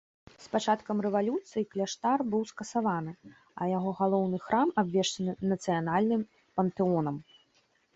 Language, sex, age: Belarusian, female, 30-39